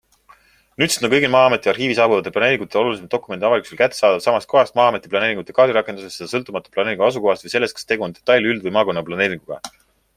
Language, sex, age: Estonian, male, 30-39